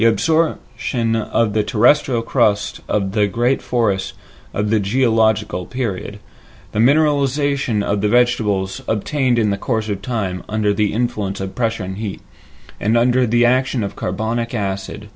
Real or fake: real